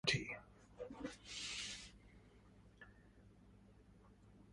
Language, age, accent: English, 60-69, Canadian English